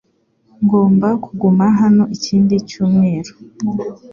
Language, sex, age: Kinyarwanda, female, under 19